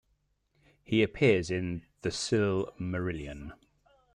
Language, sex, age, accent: English, male, 30-39, England English